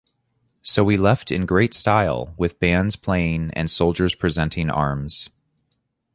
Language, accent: English, United States English